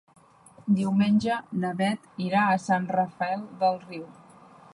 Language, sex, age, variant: Catalan, female, 30-39, Central